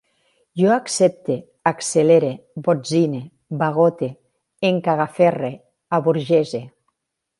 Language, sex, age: Catalan, female, 50-59